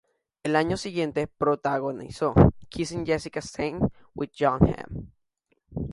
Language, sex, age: Spanish, male, under 19